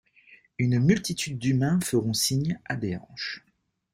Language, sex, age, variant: French, male, 30-39, Français de métropole